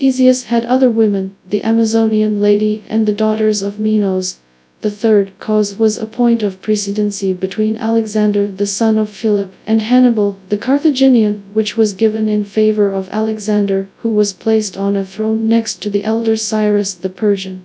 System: TTS, FastPitch